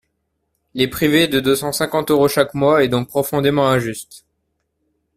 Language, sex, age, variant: French, male, 19-29, Français de métropole